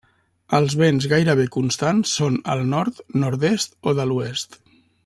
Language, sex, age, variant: Catalan, male, 50-59, Central